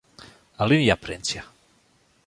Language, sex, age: Western Frisian, male, 19-29